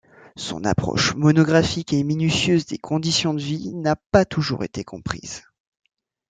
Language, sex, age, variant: French, male, 19-29, Français de métropole